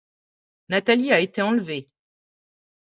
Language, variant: French, Français de métropole